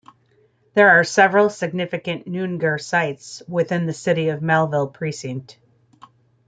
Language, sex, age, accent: English, female, 40-49, United States English